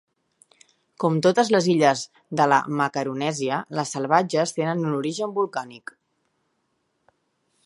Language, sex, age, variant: Catalan, female, 30-39, Central